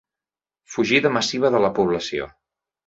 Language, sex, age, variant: Catalan, male, 30-39, Central